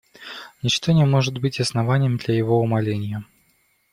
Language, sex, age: Russian, male, 19-29